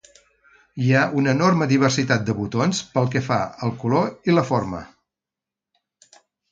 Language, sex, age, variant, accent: Catalan, male, 50-59, Central, central